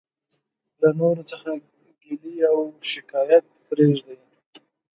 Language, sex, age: Pashto, male, 19-29